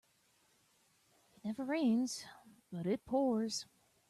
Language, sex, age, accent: English, female, 30-39, United States English